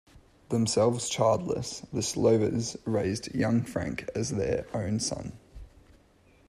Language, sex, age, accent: English, male, 19-29, Australian English